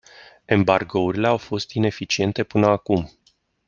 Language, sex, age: Romanian, male, 40-49